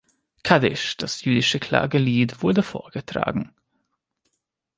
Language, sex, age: German, male, 19-29